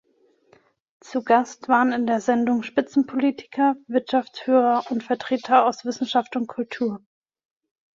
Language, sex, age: German, female, 19-29